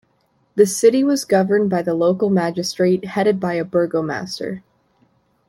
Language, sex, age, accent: English, female, under 19, United States English